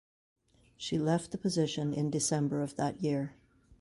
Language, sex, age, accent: English, female, 50-59, West Indies and Bermuda (Bahamas, Bermuda, Jamaica, Trinidad)